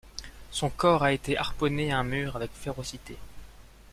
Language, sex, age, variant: French, male, 19-29, Français de métropole